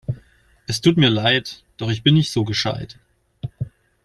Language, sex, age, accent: German, male, 30-39, Deutschland Deutsch